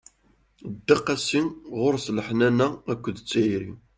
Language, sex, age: Kabyle, male, 19-29